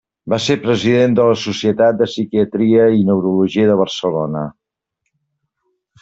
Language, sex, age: Catalan, male, 50-59